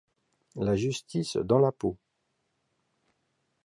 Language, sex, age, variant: French, male, 50-59, Français de métropole